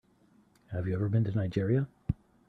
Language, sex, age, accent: English, male, 40-49, United States English